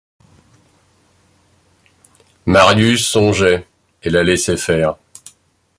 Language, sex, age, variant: French, male, 50-59, Français de métropole